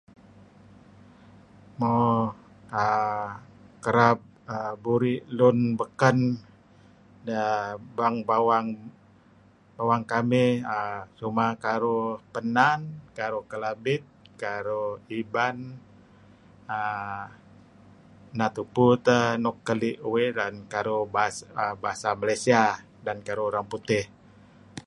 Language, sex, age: Kelabit, male, 60-69